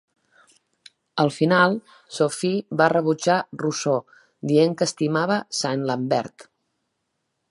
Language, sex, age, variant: Catalan, female, 40-49, Central